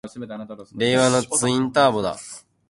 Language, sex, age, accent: Japanese, male, 19-29, 標準語